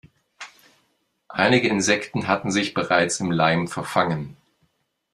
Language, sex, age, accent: German, male, 40-49, Deutschland Deutsch